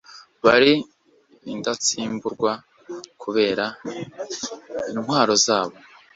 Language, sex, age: Kinyarwanda, male, 40-49